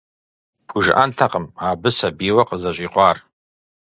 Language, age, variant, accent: Kabardian, 40-49, Адыгэбзэ (Къэбэрдей, Кирил, псоми зэдай), Джылэхъстэней (Gilahsteney)